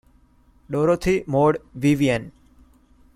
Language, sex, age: English, male, 19-29